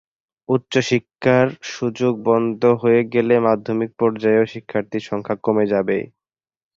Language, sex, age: Bengali, male, 19-29